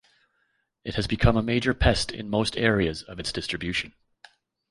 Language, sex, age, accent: English, male, 40-49, Canadian English